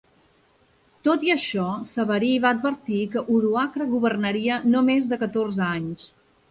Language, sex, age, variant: Catalan, female, 40-49, Central